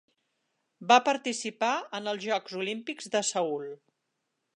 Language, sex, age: Catalan, female, 60-69